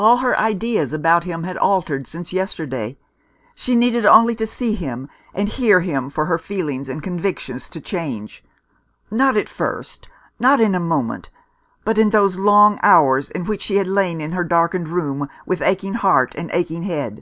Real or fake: real